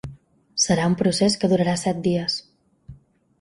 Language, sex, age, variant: Catalan, female, 19-29, Balear